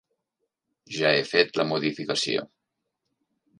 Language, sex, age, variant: Catalan, male, 60-69, Central